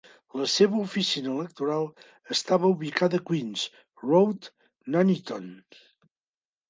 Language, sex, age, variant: Catalan, male, 50-59, Central